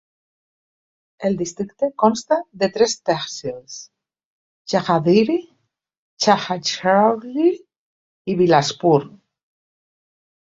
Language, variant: Catalan, Nord-Occidental